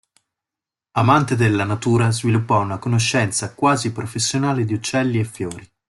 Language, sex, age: Italian, male, 40-49